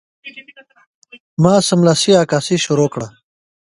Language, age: Pashto, 19-29